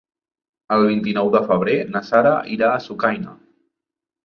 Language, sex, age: Catalan, male, 19-29